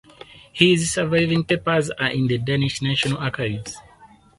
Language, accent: English, Southern African (South Africa, Zimbabwe, Namibia)